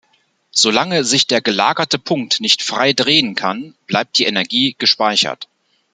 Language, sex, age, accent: German, male, 40-49, Deutschland Deutsch